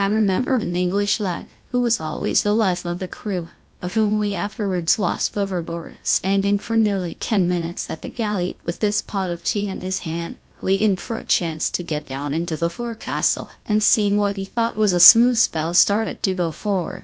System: TTS, GlowTTS